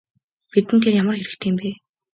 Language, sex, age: Mongolian, female, 19-29